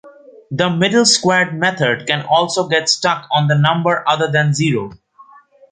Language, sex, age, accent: English, male, under 19, India and South Asia (India, Pakistan, Sri Lanka)